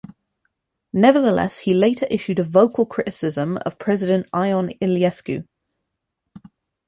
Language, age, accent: English, 30-39, England English